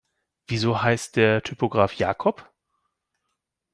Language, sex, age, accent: German, male, 40-49, Deutschland Deutsch